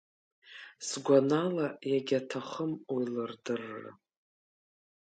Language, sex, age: Abkhazian, female, 50-59